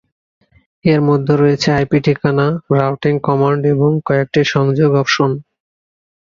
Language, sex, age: Bengali, male, 19-29